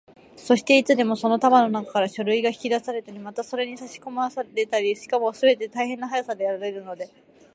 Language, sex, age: Japanese, female, 19-29